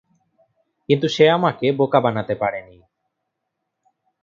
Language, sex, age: Bengali, male, 19-29